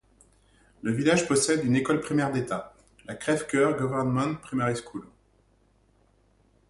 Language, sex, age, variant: French, male, 40-49, Français de métropole